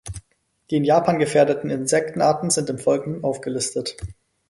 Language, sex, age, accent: German, male, under 19, Deutschland Deutsch